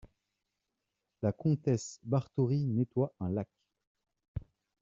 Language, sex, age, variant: French, male, 30-39, Français de métropole